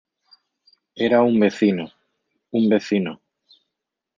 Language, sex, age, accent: Spanish, male, 30-39, España: Centro-Sur peninsular (Madrid, Toledo, Castilla-La Mancha)